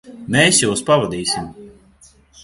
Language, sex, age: Latvian, male, 30-39